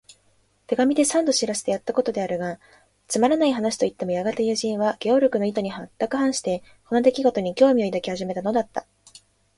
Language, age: Japanese, 19-29